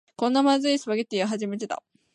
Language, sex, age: Japanese, female, 19-29